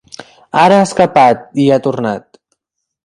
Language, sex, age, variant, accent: Catalan, male, 19-29, Central, gironí